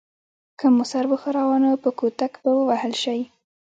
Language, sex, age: Pashto, female, 19-29